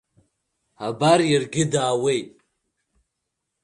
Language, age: Abkhazian, under 19